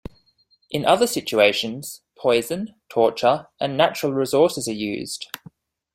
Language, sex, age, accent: English, male, 19-29, Australian English